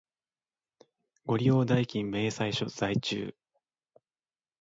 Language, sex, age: Japanese, male, 19-29